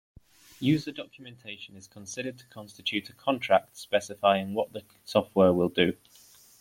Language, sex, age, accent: English, male, 19-29, England English